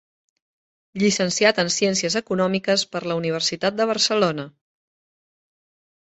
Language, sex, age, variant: Catalan, female, 30-39, Central